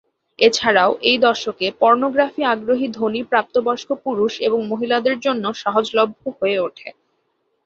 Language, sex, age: Bengali, female, under 19